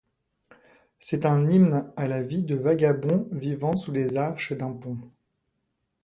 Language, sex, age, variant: French, male, 40-49, Français de métropole